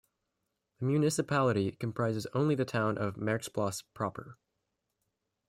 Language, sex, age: English, male, 19-29